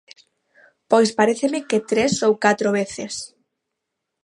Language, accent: Galician, Atlántico (seseo e gheada); Normativo (estándar)